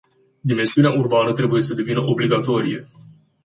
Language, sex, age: Romanian, male, 19-29